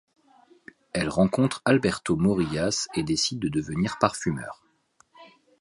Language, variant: French, Français de métropole